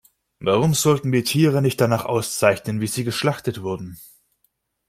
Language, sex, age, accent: German, male, 19-29, Deutschland Deutsch